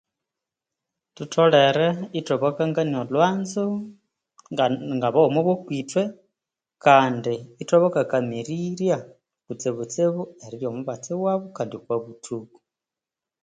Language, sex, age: Konzo, female, 30-39